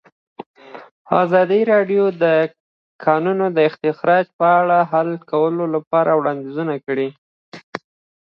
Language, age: Pashto, under 19